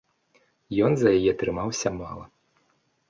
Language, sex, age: Belarusian, male, 19-29